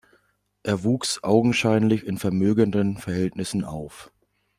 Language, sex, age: German, male, 19-29